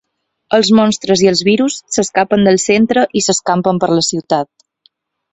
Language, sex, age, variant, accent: Catalan, female, 19-29, Balear, mallorquí